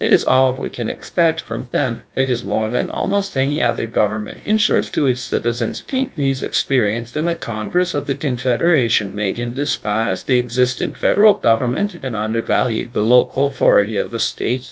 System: TTS, GlowTTS